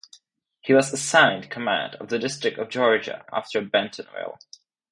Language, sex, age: English, male, under 19